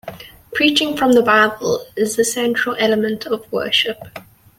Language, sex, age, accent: English, female, 19-29, Southern African (South Africa, Zimbabwe, Namibia)